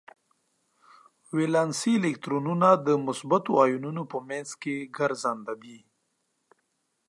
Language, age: Pashto, 30-39